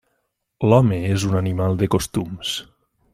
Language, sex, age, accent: Catalan, male, 19-29, valencià